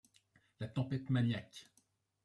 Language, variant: French, Français de métropole